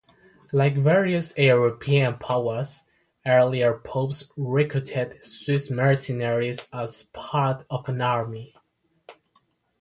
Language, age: English, 19-29